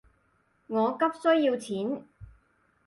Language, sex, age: Cantonese, female, 30-39